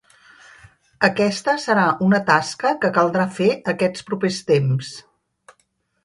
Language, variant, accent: Catalan, Central, central